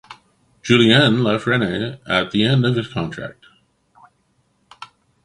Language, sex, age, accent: English, male, 50-59, Canadian English